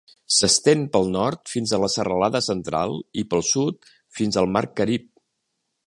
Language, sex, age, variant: Catalan, male, 60-69, Central